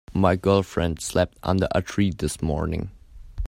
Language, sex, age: English, male, under 19